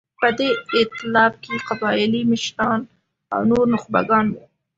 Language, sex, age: Pashto, female, under 19